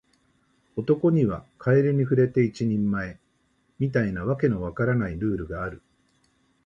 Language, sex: Japanese, male